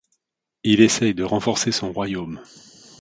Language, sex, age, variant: French, male, 40-49, Français de métropole